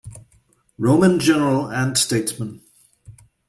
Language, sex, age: English, male, 40-49